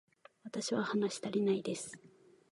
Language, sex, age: Japanese, female, 19-29